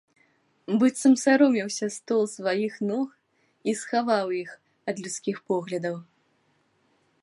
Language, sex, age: Belarusian, female, 19-29